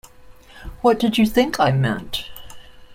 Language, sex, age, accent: English, female, 60-69, United States English